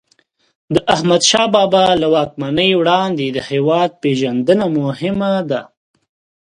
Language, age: Pashto, 19-29